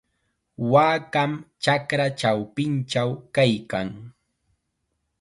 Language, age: Chiquián Ancash Quechua, 19-29